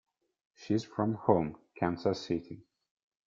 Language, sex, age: English, male, 19-29